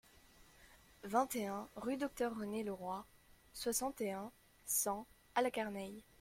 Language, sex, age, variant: French, female, under 19, Français de métropole